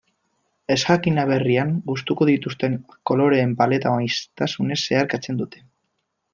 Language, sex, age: Basque, male, 19-29